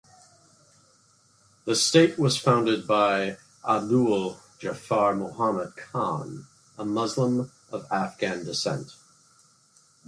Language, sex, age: English, male, 50-59